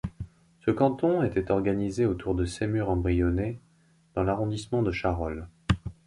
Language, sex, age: French, male, 40-49